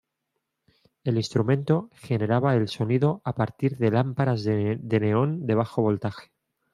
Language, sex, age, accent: Spanish, male, 30-39, España: Centro-Sur peninsular (Madrid, Toledo, Castilla-La Mancha)